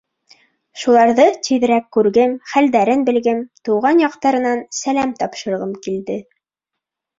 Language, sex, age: Bashkir, female, under 19